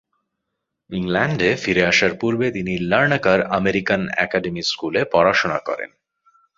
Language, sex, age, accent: Bengali, male, 30-39, চলিত